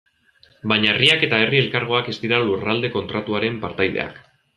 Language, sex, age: Basque, male, 19-29